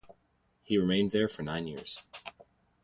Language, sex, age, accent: English, male, 19-29, United States English